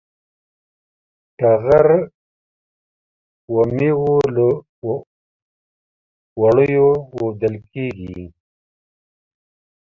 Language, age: Pashto, 40-49